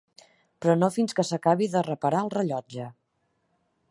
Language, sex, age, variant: Catalan, female, 40-49, Central